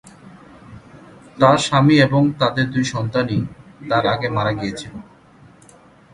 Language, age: Bengali, 30-39